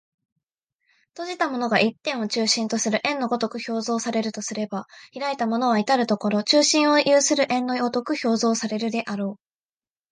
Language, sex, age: Japanese, female, 19-29